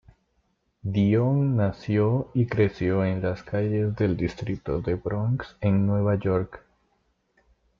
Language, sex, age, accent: Spanish, male, 19-29, América central